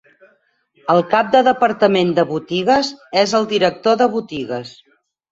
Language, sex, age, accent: Catalan, female, 40-49, gironí